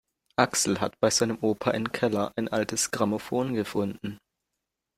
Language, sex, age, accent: German, male, under 19, Deutschland Deutsch